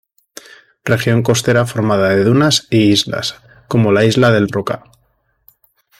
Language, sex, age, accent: Spanish, male, 30-39, España: Norte peninsular (Asturias, Castilla y León, Cantabria, País Vasco, Navarra, Aragón, La Rioja, Guadalajara, Cuenca)